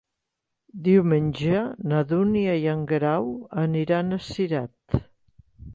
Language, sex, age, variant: Catalan, female, 60-69, Central